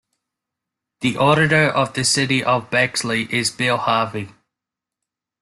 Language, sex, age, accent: English, male, 19-29, Australian English